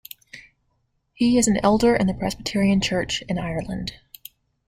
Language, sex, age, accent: English, female, 30-39, United States English